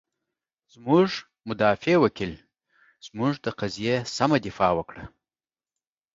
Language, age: Pashto, 50-59